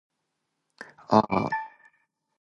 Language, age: Japanese, 19-29